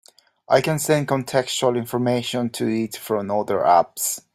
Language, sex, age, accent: English, male, 30-39, Irish English